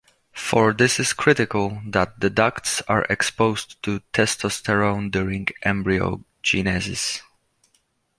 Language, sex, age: English, male, 30-39